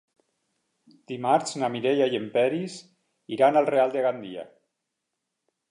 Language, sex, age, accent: Catalan, male, 50-59, valencià